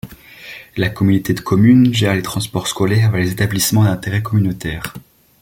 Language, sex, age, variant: French, male, 19-29, Français de métropole